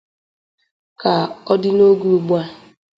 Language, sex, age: Igbo, female, under 19